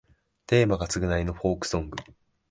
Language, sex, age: Japanese, male, 19-29